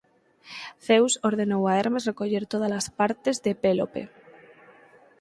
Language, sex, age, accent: Galician, female, 19-29, Oriental (común en zona oriental)